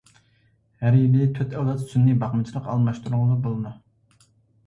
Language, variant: Uyghur, ئۇيغۇر تىلى